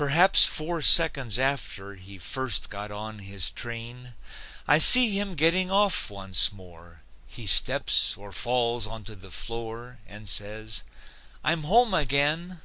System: none